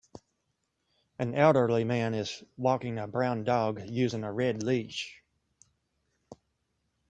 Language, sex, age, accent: English, male, 40-49, United States English